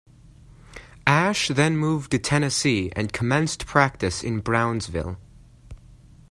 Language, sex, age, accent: English, male, 19-29, United States English